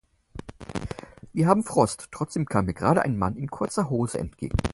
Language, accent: German, Deutschland Deutsch